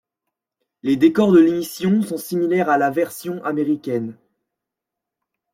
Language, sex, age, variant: French, male, 19-29, Français de métropole